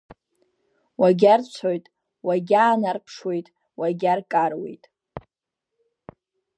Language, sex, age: Abkhazian, female, under 19